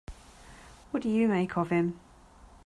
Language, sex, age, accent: English, female, 40-49, England English